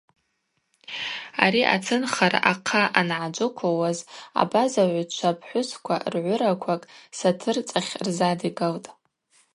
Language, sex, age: Abaza, female, 19-29